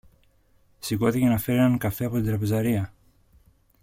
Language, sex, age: Greek, male, 30-39